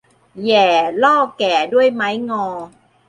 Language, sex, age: Thai, female, 40-49